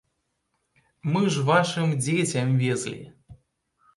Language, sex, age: Belarusian, male, 19-29